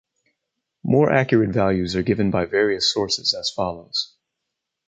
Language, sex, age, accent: English, male, 40-49, United States English